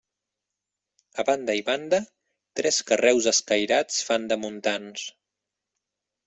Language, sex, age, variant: Catalan, male, 30-39, Central